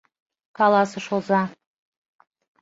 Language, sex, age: Mari, female, 40-49